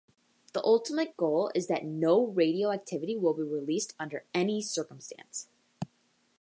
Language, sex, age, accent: English, female, under 19, United States English